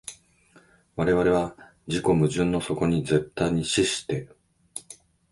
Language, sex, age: Japanese, male, 50-59